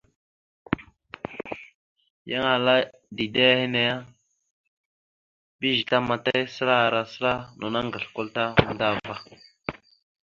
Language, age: Mada (Cameroon), 19-29